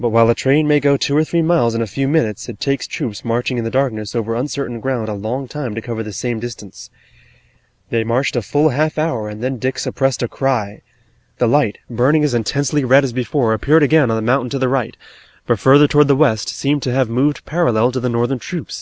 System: none